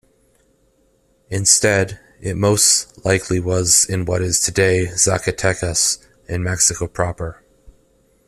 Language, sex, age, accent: English, male, 30-39, Canadian English